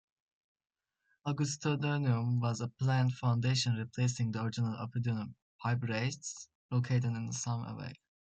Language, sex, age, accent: English, male, under 19, United States English